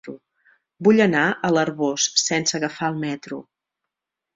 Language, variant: Catalan, Central